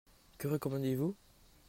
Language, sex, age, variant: French, male, under 19, Français de métropole